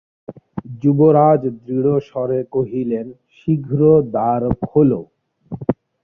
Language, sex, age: Bengali, male, 19-29